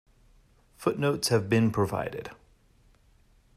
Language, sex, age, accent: English, male, 30-39, United States English